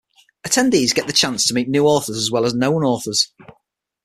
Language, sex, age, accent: English, male, 40-49, England English